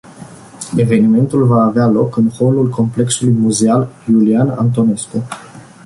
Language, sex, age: Romanian, male, 19-29